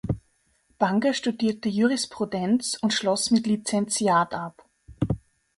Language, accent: German, Österreichisches Deutsch